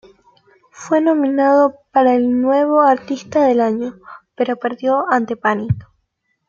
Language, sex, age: Spanish, female, 19-29